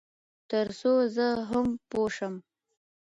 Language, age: Pashto, under 19